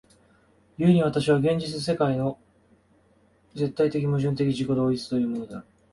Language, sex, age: Japanese, male, 19-29